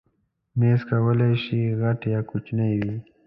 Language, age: Pashto, 19-29